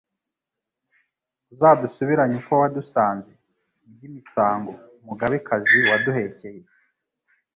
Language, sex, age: Kinyarwanda, male, 30-39